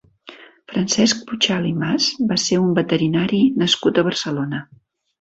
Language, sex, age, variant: Catalan, female, 60-69, Central